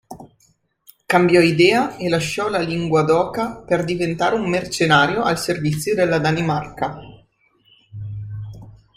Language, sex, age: Italian, female, 19-29